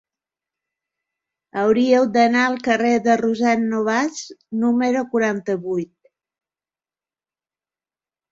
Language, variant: Catalan, Balear